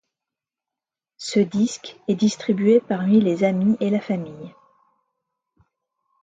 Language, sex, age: French, female, 50-59